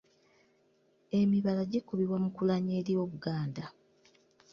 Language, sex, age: Ganda, female, 19-29